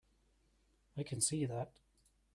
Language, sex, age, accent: English, male, 30-39, Welsh English